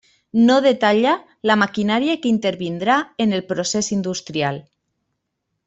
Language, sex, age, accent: Catalan, female, 30-39, valencià